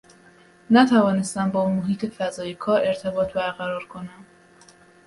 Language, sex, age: Persian, female, 19-29